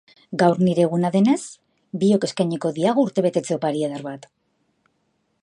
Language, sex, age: Basque, female, 50-59